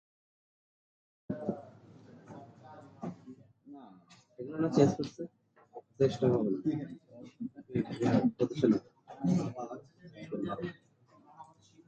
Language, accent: English, United States English